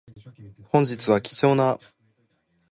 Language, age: Japanese, 19-29